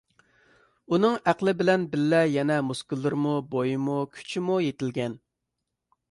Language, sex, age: Uyghur, male, 30-39